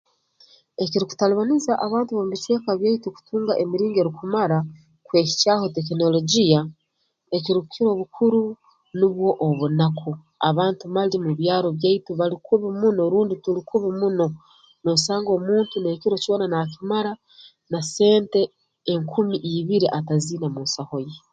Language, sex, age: Tooro, female, 40-49